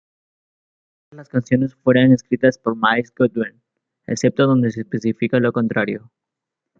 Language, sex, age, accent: Spanish, male, 19-29, Andino-Pacífico: Colombia, Perú, Ecuador, oeste de Bolivia y Venezuela andina